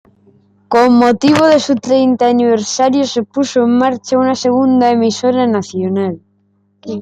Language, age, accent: Spanish, 40-49, España: Norte peninsular (Asturias, Castilla y León, Cantabria, País Vasco, Navarra, Aragón, La Rioja, Guadalajara, Cuenca)